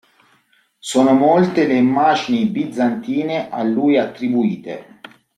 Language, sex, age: Italian, male, 40-49